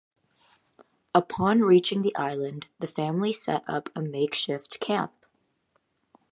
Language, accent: English, United States English